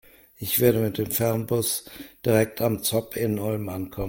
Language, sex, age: German, male, 60-69